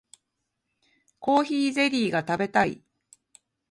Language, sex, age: Japanese, female, 50-59